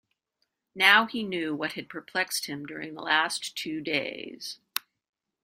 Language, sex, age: English, female, 50-59